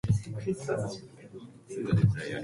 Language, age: Cantonese, 19-29